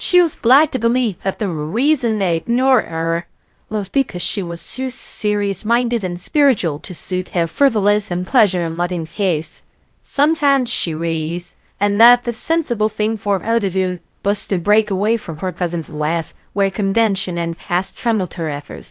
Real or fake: fake